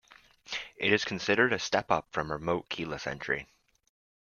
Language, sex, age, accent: English, male, under 19, Canadian English